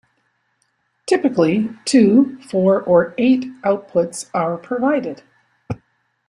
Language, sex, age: English, female, 60-69